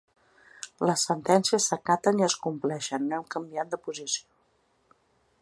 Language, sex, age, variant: Catalan, female, 40-49, Central